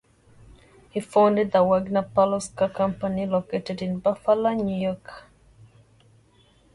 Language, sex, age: English, female, 19-29